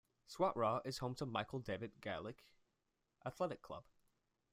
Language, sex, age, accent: English, male, 19-29, England English